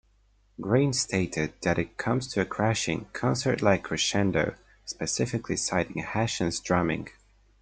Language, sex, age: English, male, under 19